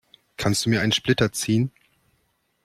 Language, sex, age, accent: German, male, 40-49, Deutschland Deutsch